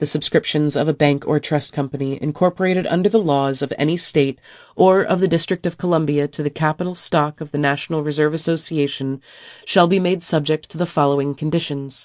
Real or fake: real